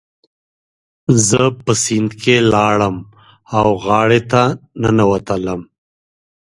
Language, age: Pashto, 30-39